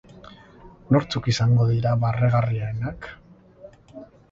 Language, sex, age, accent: Basque, male, 50-59, Erdialdekoa edo Nafarra (Gipuzkoa, Nafarroa)